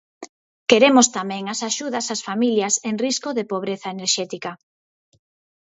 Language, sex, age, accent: Galician, female, 50-59, Normativo (estándar)